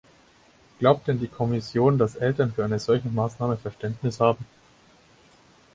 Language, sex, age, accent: German, male, 19-29, Deutschland Deutsch